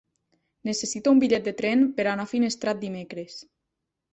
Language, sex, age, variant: Catalan, female, 19-29, Nord-Occidental